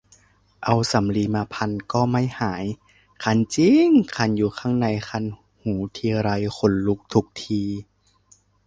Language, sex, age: Thai, male, 19-29